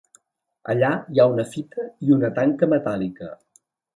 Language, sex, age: Catalan, male, 50-59